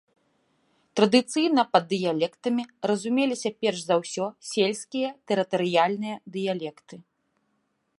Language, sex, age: Belarusian, female, 30-39